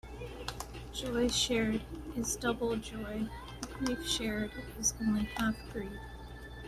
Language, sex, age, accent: English, female, 30-39, United States English